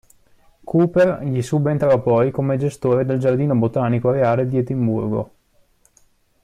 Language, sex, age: Italian, male, 30-39